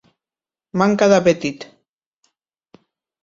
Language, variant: Catalan, Nord-Occidental